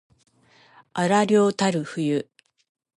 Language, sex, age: Japanese, female, 60-69